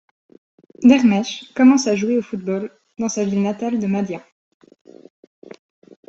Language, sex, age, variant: French, female, 19-29, Français de métropole